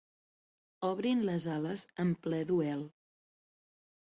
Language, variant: Catalan, Central